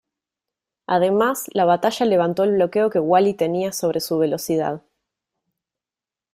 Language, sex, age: Spanish, female, 30-39